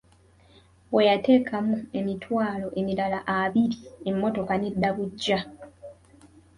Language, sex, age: Ganda, female, 19-29